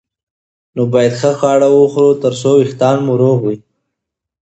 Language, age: Pashto, 19-29